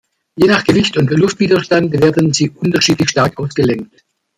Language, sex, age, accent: German, male, 60-69, Deutschland Deutsch